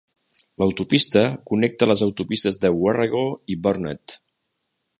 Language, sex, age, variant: Catalan, male, 60-69, Central